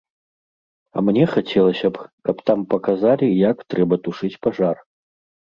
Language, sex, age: Belarusian, male, 40-49